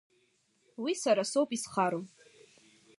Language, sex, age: Abkhazian, female, 19-29